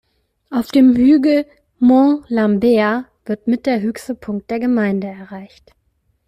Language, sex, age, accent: German, female, 30-39, Deutschland Deutsch